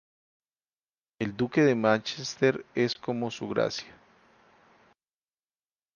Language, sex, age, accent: Spanish, male, 30-39, Andino-Pacífico: Colombia, Perú, Ecuador, oeste de Bolivia y Venezuela andina